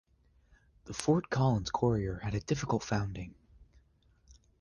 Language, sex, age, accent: English, male, under 19, United States English